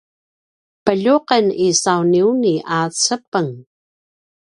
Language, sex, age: Paiwan, female, 50-59